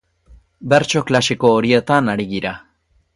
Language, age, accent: Basque, 19-29, Erdialdekoa edo Nafarra (Gipuzkoa, Nafarroa)